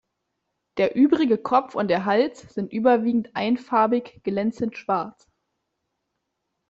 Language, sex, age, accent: German, female, 19-29, Deutschland Deutsch